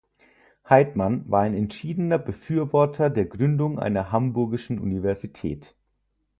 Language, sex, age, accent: German, male, 30-39, Deutschland Deutsch